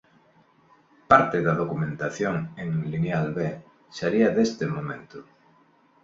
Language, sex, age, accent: Galician, male, 40-49, Neofalante